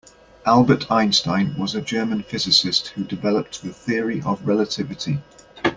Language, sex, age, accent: English, male, 30-39, England English